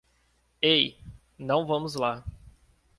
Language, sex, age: Portuguese, male, 19-29